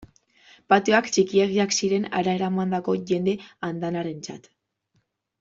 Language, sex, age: Basque, female, 19-29